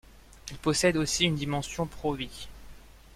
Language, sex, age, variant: French, male, 19-29, Français de métropole